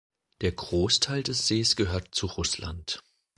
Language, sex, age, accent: German, male, 40-49, Deutschland Deutsch